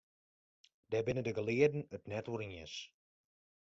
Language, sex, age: Western Frisian, male, 19-29